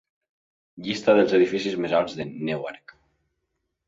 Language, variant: Catalan, Central